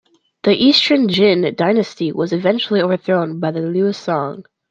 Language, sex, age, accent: English, female, under 19, United States English